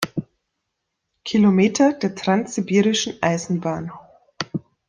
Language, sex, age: German, female, 30-39